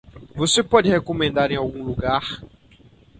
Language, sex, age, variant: Portuguese, male, 19-29, Portuguese (Brasil)